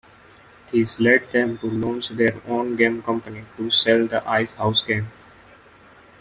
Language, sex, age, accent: English, male, 19-29, India and South Asia (India, Pakistan, Sri Lanka)